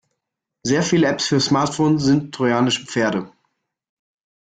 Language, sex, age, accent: German, male, 19-29, Deutschland Deutsch